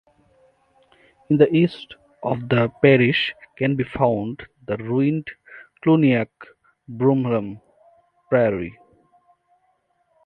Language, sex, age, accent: English, male, 30-39, India and South Asia (India, Pakistan, Sri Lanka)